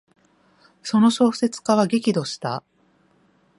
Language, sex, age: Japanese, female, 40-49